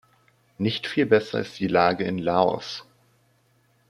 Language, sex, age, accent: German, male, under 19, Deutschland Deutsch